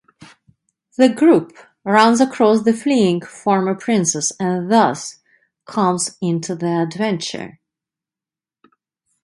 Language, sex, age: English, female, 50-59